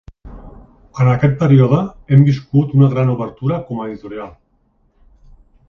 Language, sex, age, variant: Catalan, male, 50-59, Central